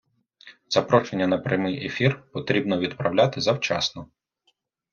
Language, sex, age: Ukrainian, male, 30-39